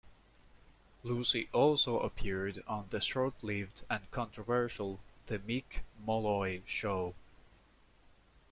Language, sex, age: English, male, 19-29